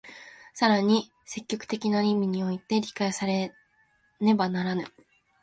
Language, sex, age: Japanese, female, 19-29